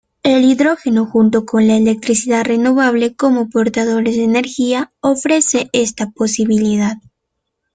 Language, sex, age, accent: Spanish, female, 19-29, América central